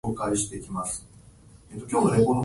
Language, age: Japanese, 19-29